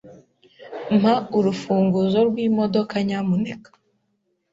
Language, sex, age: Kinyarwanda, female, 19-29